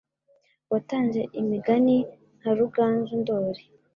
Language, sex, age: Kinyarwanda, female, 19-29